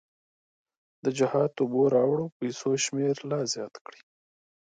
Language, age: Pashto, 19-29